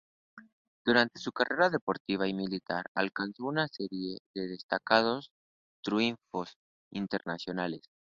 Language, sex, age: Spanish, male, 19-29